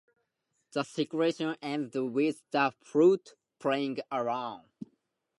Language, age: English, 19-29